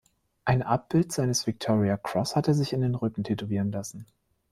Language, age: German, 30-39